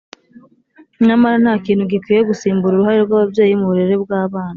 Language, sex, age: Kinyarwanda, female, 19-29